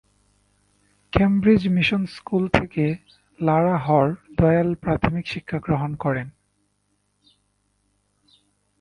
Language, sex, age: Bengali, male, 19-29